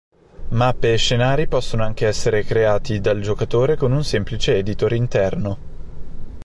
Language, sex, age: Italian, male, 30-39